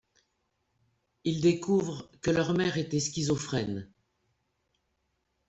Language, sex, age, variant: French, female, 60-69, Français de métropole